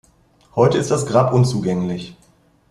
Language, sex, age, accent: German, male, 30-39, Deutschland Deutsch